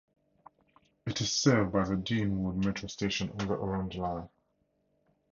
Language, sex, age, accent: English, male, 30-39, Southern African (South Africa, Zimbabwe, Namibia)